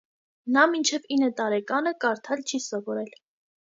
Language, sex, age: Armenian, female, 19-29